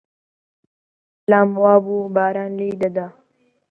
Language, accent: Central Kurdish, سۆرانی